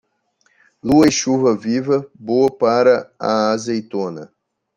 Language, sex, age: Portuguese, male, 40-49